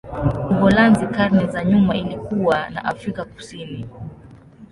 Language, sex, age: Swahili, female, 19-29